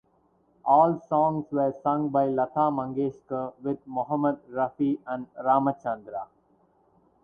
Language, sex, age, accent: English, male, 19-29, India and South Asia (India, Pakistan, Sri Lanka)